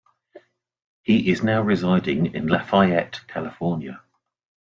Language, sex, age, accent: English, male, 50-59, England English